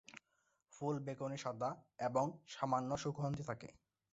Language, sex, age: Bengali, male, 19-29